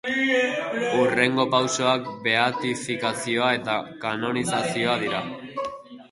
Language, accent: Basque, Erdialdekoa edo Nafarra (Gipuzkoa, Nafarroa)